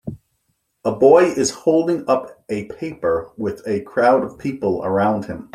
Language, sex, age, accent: English, male, 50-59, United States English